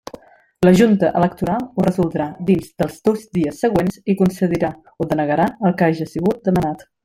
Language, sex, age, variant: Catalan, female, 19-29, Nord-Occidental